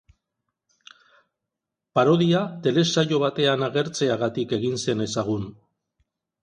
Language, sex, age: Basque, male, 50-59